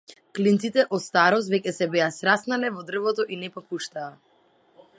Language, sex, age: Macedonian, female, 19-29